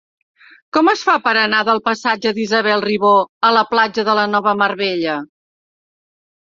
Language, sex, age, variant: Catalan, female, 60-69, Central